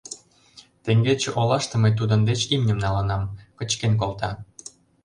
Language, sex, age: Mari, male, 19-29